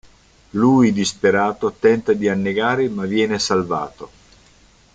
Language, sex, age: Italian, male, 50-59